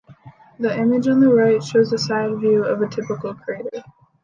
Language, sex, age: English, female, under 19